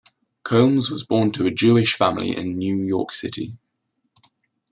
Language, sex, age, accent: English, male, 19-29, England English